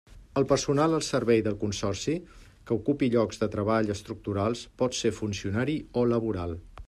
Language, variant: Catalan, Central